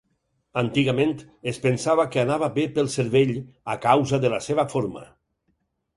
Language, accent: Catalan, valencià